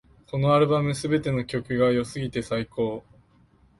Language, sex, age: Japanese, male, 19-29